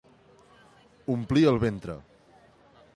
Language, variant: Catalan, Nord-Occidental